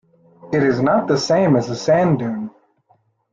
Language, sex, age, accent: English, male, under 19, United States English